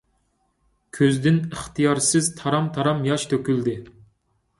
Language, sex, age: Uyghur, male, 30-39